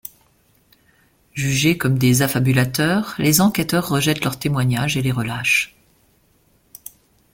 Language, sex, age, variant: French, female, 50-59, Français de métropole